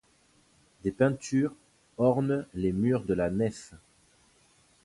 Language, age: French, 30-39